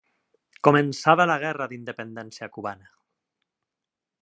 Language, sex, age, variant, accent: Catalan, male, 30-39, Valencià meridional, valencià